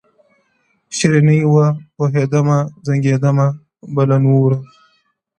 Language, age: Pashto, under 19